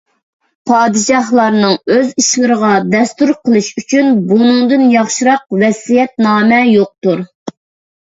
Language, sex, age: Uyghur, female, 19-29